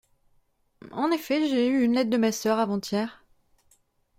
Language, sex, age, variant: French, female, 30-39, Français de métropole